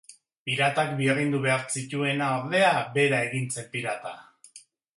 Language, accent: Basque, Erdialdekoa edo Nafarra (Gipuzkoa, Nafarroa)